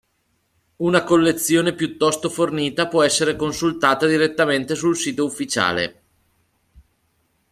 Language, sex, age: Italian, male, 30-39